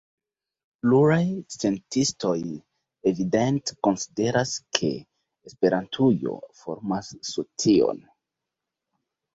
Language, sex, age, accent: Esperanto, male, 19-29, Internacia